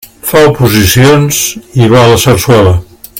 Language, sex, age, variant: Catalan, male, 70-79, Central